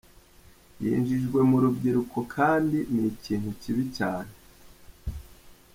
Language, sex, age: Kinyarwanda, male, 30-39